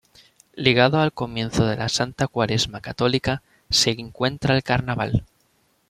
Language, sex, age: Spanish, male, 19-29